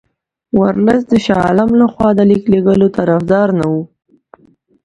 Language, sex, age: Pashto, female, 19-29